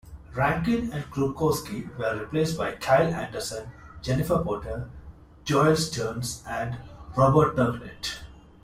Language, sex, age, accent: English, male, 30-39, India and South Asia (India, Pakistan, Sri Lanka)